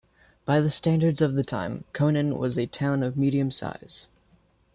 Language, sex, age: English, male, under 19